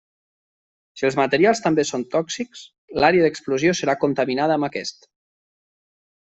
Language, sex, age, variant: Catalan, male, 19-29, Nord-Occidental